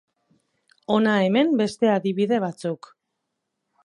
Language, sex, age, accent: Basque, female, 40-49, Erdialdekoa edo Nafarra (Gipuzkoa, Nafarroa)